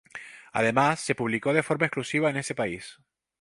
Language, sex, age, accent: Spanish, male, 50-59, España: Islas Canarias